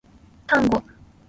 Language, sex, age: Japanese, female, 19-29